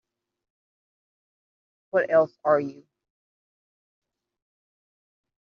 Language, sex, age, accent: English, female, 30-39, United States English